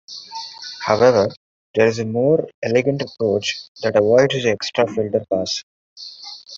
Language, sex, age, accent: English, male, 19-29, India and South Asia (India, Pakistan, Sri Lanka)